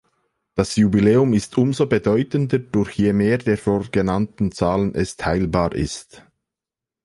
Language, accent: German, Schweizerdeutsch